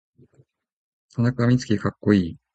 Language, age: Japanese, 50-59